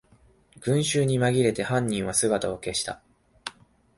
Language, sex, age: Japanese, male, 19-29